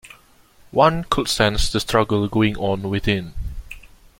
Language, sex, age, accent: English, male, 19-29, Singaporean English